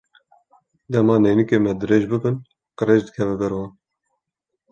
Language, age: Kurdish, 19-29